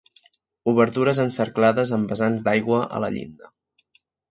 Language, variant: Catalan, Central